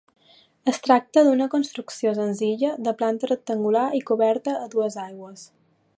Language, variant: Catalan, Balear